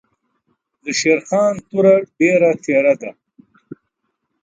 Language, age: Pashto, 50-59